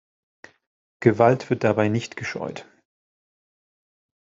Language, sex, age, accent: German, male, 30-39, Deutschland Deutsch